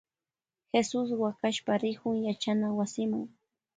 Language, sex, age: Loja Highland Quichua, female, 19-29